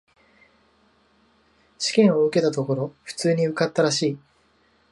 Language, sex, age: Japanese, male, 19-29